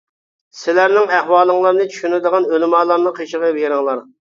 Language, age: Uyghur, 40-49